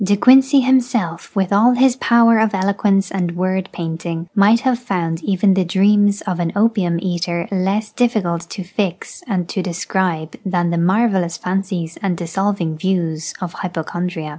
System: none